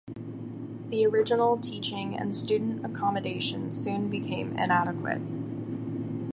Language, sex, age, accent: English, male, 19-29, United States English